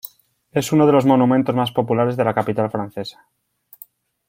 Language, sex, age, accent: Spanish, male, 19-29, España: Norte peninsular (Asturias, Castilla y León, Cantabria, País Vasco, Navarra, Aragón, La Rioja, Guadalajara, Cuenca)